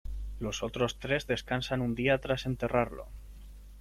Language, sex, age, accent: Spanish, male, 19-29, España: Sur peninsular (Andalucia, Extremadura, Murcia)